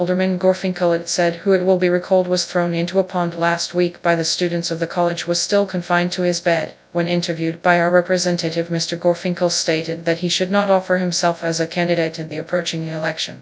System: TTS, FastPitch